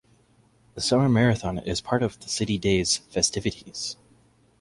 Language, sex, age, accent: English, male, 30-39, United States English